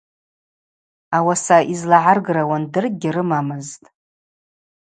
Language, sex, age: Abaza, female, 40-49